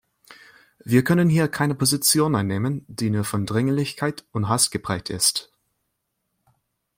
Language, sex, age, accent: German, male, 19-29, Deutschland Deutsch